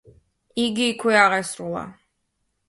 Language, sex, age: Georgian, female, 19-29